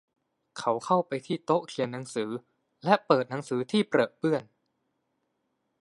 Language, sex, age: Thai, male, 19-29